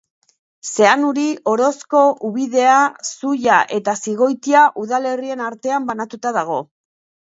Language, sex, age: Basque, female, 50-59